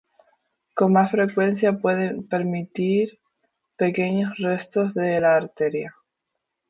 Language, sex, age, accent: Spanish, female, 19-29, España: Islas Canarias